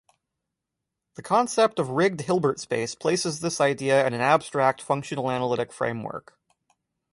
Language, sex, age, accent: English, male, 30-39, United States English